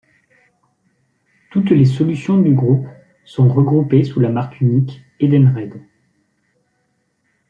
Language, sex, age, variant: French, male, 30-39, Français de métropole